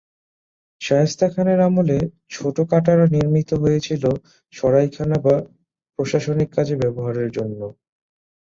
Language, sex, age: Bengali, male, 19-29